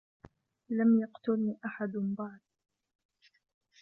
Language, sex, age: Arabic, female, 19-29